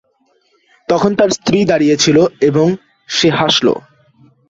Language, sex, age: Bengali, male, 19-29